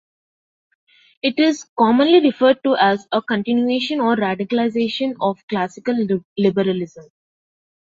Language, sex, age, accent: English, female, 19-29, India and South Asia (India, Pakistan, Sri Lanka)